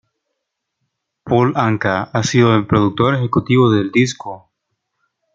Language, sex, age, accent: Spanish, male, 19-29, América central